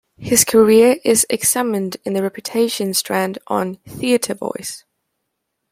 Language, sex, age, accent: English, female, under 19, England English